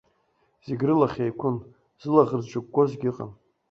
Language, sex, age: Abkhazian, male, 40-49